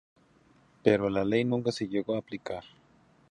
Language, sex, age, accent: Spanish, male, 30-39, México